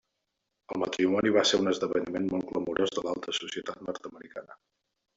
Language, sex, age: Catalan, male, 19-29